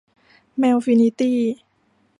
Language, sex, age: Thai, female, 19-29